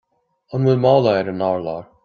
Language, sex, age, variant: Irish, male, 30-39, Gaeilge Chonnacht